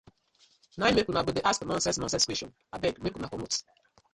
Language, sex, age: Nigerian Pidgin, female, 30-39